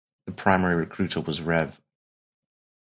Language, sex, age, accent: English, male, 30-39, England English